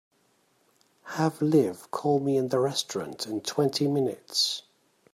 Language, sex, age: English, male, 40-49